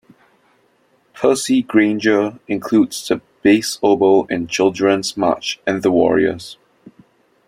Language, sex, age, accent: English, male, 19-29, Singaporean English